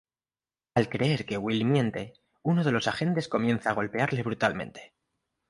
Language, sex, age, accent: Spanish, male, 19-29, España: Norte peninsular (Asturias, Castilla y León, Cantabria, País Vasco, Navarra, Aragón, La Rioja, Guadalajara, Cuenca)